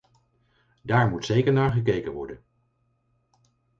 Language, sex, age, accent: Dutch, male, 50-59, Nederlands Nederlands